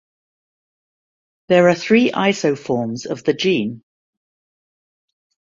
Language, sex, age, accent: English, female, 50-59, England English